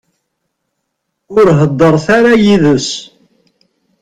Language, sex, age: Kabyle, male, 50-59